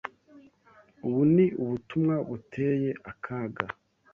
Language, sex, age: Kinyarwanda, male, 19-29